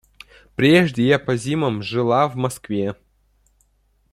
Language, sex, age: Russian, male, under 19